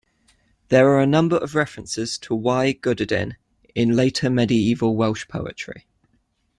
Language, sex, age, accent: English, male, 19-29, England English